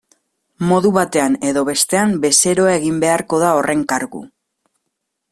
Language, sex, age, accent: Basque, female, 30-39, Mendebalekoa (Araba, Bizkaia, Gipuzkoako mendebaleko herri batzuk)